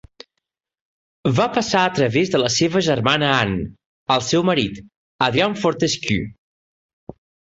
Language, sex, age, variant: Catalan, male, 40-49, Central